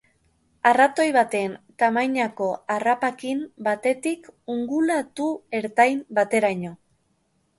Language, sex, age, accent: Basque, female, 30-39, Erdialdekoa edo Nafarra (Gipuzkoa, Nafarroa)